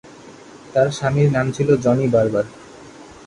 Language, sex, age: Bengali, male, 19-29